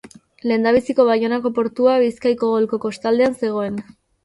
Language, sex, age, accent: Basque, female, 19-29, Mendebalekoa (Araba, Bizkaia, Gipuzkoako mendebaleko herri batzuk)